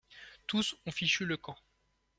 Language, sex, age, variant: French, male, 19-29, Français de métropole